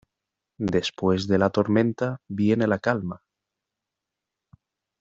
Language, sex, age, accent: Spanish, male, 30-39, España: Centro-Sur peninsular (Madrid, Toledo, Castilla-La Mancha)